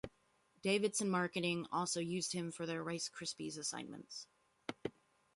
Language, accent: English, United States English